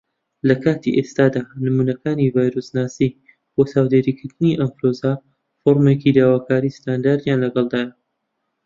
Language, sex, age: Central Kurdish, male, 19-29